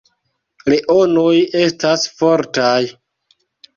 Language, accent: Esperanto, Internacia